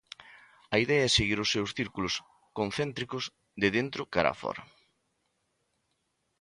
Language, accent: Galician, Normativo (estándar)